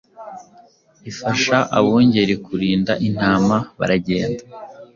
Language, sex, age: Kinyarwanda, male, 19-29